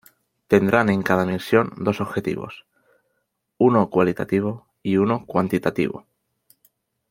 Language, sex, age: Spanish, male, 19-29